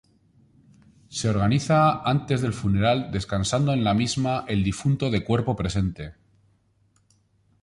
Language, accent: Spanish, España: Norte peninsular (Asturias, Castilla y León, Cantabria, País Vasco, Navarra, Aragón, La Rioja, Guadalajara, Cuenca)